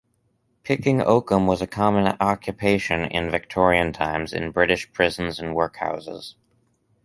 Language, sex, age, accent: English, male, 19-29, United States English